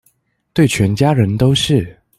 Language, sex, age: Chinese, male, 19-29